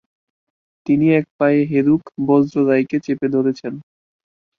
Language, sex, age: Bengali, male, 19-29